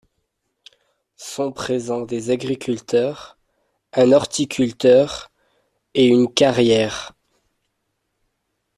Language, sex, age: French, male, 19-29